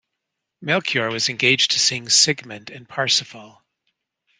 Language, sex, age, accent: English, male, 60-69, United States English